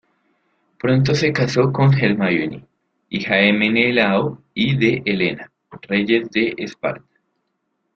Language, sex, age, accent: Spanish, male, 19-29, Andino-Pacífico: Colombia, Perú, Ecuador, oeste de Bolivia y Venezuela andina